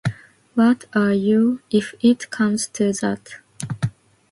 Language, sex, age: English, female, 19-29